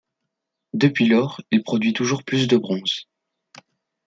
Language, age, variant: French, 19-29, Français de métropole